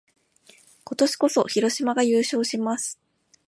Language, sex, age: Japanese, female, 19-29